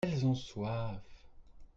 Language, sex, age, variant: French, male, 30-39, Français de métropole